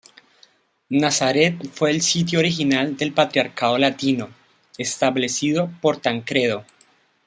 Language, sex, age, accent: Spanish, male, 30-39, Andino-Pacífico: Colombia, Perú, Ecuador, oeste de Bolivia y Venezuela andina